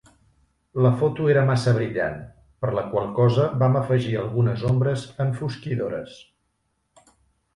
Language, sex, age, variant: Catalan, male, 40-49, Central